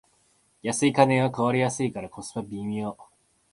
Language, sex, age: Japanese, male, 19-29